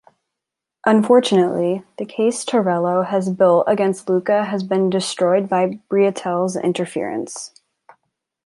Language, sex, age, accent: English, female, 19-29, United States English